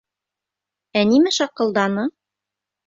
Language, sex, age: Bashkir, female, 40-49